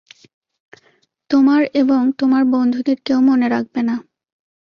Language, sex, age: Bengali, female, 19-29